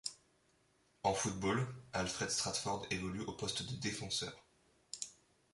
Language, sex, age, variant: French, male, 19-29, Français de métropole